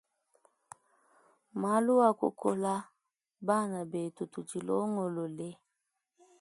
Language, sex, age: Luba-Lulua, female, 19-29